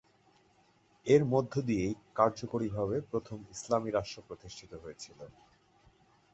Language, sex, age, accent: Bengali, male, 40-49, Bangladeshi